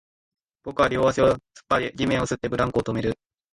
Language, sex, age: Japanese, male, 19-29